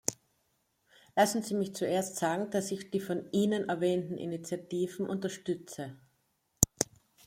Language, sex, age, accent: German, female, 30-39, Österreichisches Deutsch